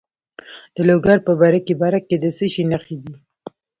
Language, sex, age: Pashto, female, 19-29